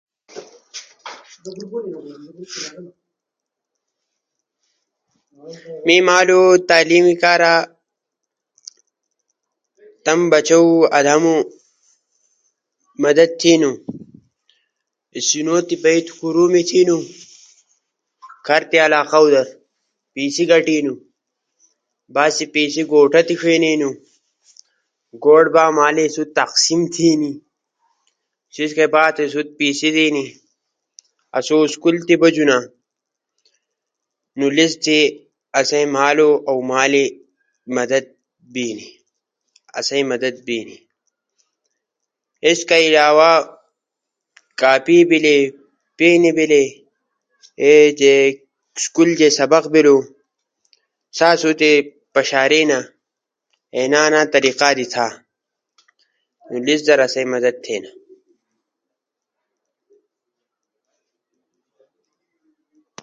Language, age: Ushojo, under 19